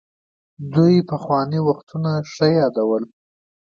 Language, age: Pashto, 19-29